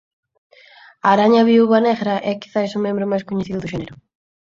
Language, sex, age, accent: Galician, female, 19-29, Atlántico (seseo e gheada)